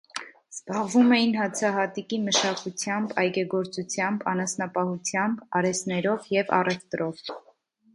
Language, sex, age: Armenian, female, 19-29